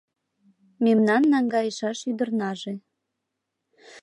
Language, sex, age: Mari, female, 19-29